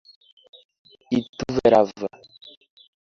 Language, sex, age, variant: Portuguese, male, under 19, Portuguese (Brasil)